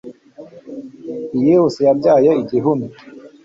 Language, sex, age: Kinyarwanda, male, 19-29